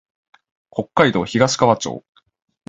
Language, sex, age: Japanese, male, 19-29